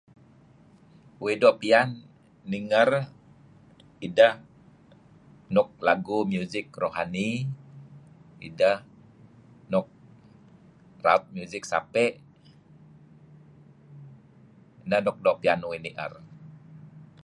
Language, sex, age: Kelabit, male, 50-59